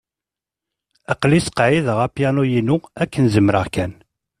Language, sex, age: Kabyle, male, 40-49